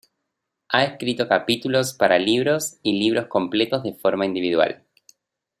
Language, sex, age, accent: Spanish, male, 30-39, Rioplatense: Argentina, Uruguay, este de Bolivia, Paraguay